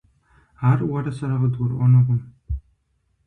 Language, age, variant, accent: Kabardian, 19-29, Адыгэбзэ (Къэбэрдей, Кирил, псоми зэдай), Джылэхъстэней (Gilahsteney)